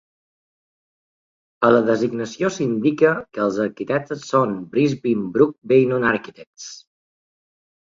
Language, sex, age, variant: Catalan, male, 30-39, Balear